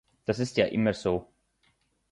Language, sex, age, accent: German, male, 19-29, Schweizerdeutsch